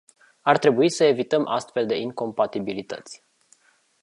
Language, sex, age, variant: Romanian, male, 40-49, Romanian-Romania